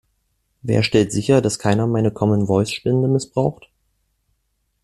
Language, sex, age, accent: German, male, 19-29, Deutschland Deutsch